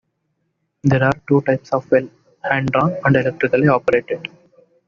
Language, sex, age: English, male, 19-29